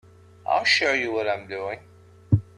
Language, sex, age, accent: English, male, 50-59, United States English